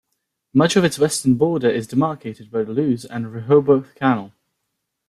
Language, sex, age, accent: English, male, 19-29, England English